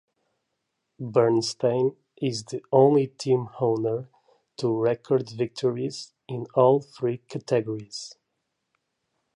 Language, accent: English, United States English